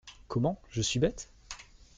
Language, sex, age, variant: French, male, 19-29, Français de métropole